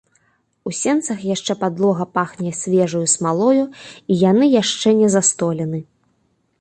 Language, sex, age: Belarusian, female, 19-29